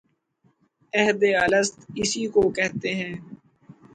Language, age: Urdu, 40-49